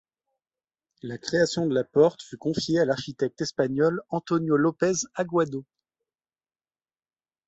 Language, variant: French, Français de métropole